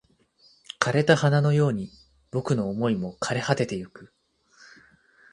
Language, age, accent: Japanese, 19-29, 標準語